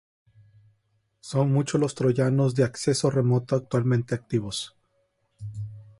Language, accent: Spanish, México